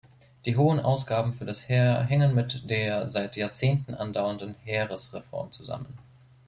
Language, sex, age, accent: German, male, 19-29, Deutschland Deutsch